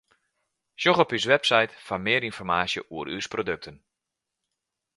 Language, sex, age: Western Frisian, male, 40-49